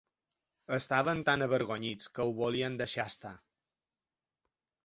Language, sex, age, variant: Catalan, male, 40-49, Balear